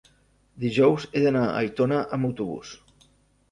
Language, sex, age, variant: Catalan, male, 40-49, Central